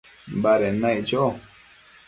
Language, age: Matsés, 19-29